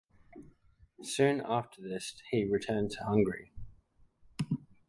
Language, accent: English, Australian English